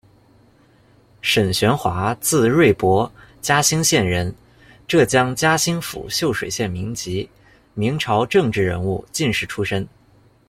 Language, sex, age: Chinese, male, 19-29